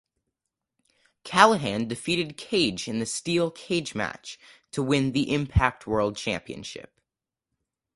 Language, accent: English, United States English